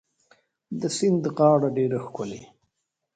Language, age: Pashto, 40-49